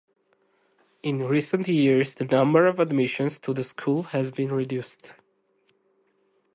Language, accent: English, United States English